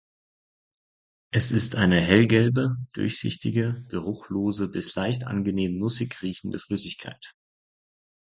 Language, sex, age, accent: German, male, 30-39, Deutschland Deutsch